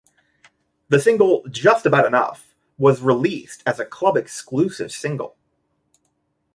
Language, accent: English, United States English